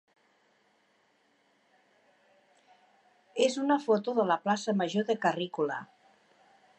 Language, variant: Catalan, Central